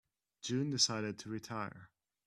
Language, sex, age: English, male, 19-29